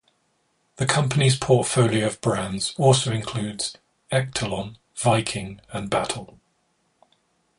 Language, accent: English, England English